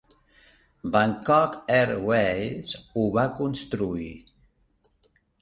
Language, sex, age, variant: Catalan, male, 50-59, Central